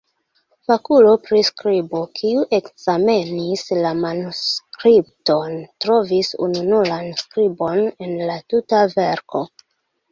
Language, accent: Esperanto, Internacia